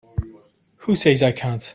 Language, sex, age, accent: English, male, 30-39, England English